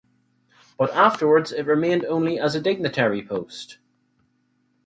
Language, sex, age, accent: English, male, 19-29, Northern Irish